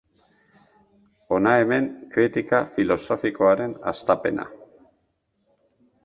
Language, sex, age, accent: Basque, male, 50-59, Mendebalekoa (Araba, Bizkaia, Gipuzkoako mendebaleko herri batzuk)